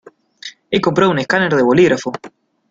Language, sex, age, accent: Spanish, male, 19-29, Rioplatense: Argentina, Uruguay, este de Bolivia, Paraguay